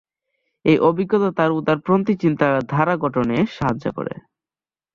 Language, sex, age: Bengali, male, under 19